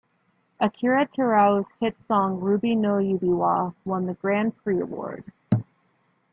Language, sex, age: English, female, 19-29